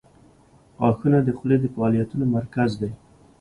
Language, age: Pashto, 30-39